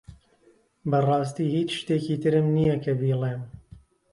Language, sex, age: Central Kurdish, male, 40-49